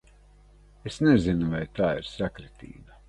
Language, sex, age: Latvian, male, 60-69